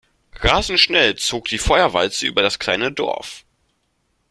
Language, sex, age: German, male, 19-29